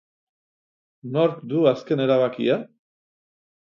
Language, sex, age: Basque, male, 60-69